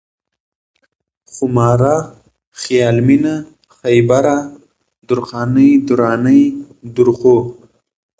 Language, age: Pashto, 19-29